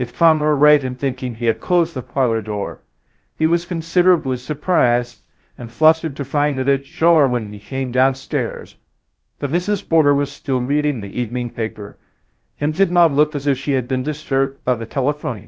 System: TTS, VITS